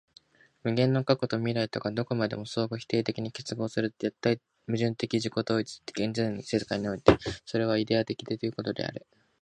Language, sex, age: Japanese, male, under 19